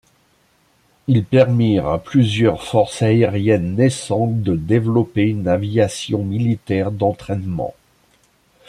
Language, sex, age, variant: French, male, 50-59, Français de métropole